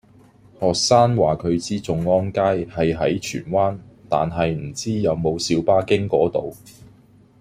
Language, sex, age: Cantonese, male, 40-49